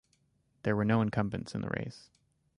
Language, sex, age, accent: English, male, 19-29, United States English